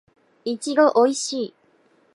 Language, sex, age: Japanese, female, 19-29